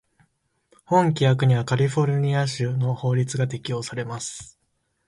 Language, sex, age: Japanese, male, 19-29